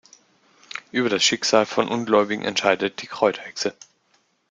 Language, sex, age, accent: German, male, 30-39, Deutschland Deutsch